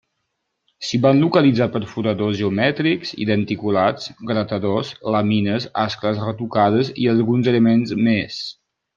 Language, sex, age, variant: Catalan, male, 19-29, Septentrional